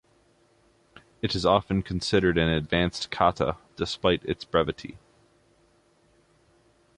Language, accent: English, United States English